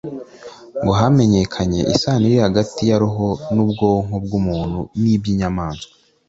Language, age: Kinyarwanda, 19-29